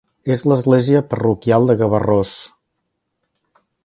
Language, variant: Catalan, Central